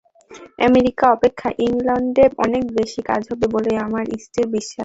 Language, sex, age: Bengali, female, 19-29